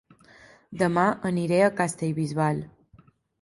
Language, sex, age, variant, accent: Catalan, female, 19-29, Balear, mallorquí